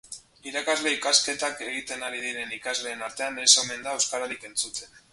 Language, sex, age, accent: Basque, male, 19-29, Mendebalekoa (Araba, Bizkaia, Gipuzkoako mendebaleko herri batzuk)